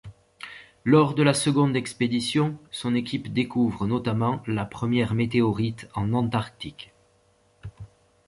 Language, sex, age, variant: French, male, 30-39, Français de métropole